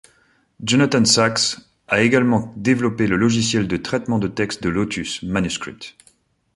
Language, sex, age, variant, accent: French, male, 30-39, Français des départements et régions d'outre-mer, Français de La Réunion